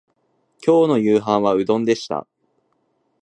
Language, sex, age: Japanese, male, 19-29